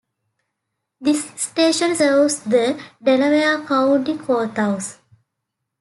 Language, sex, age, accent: English, female, 19-29, United States English